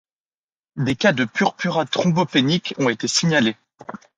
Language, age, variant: French, under 19, Français de métropole